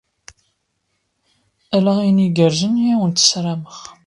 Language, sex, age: Kabyle, male, 19-29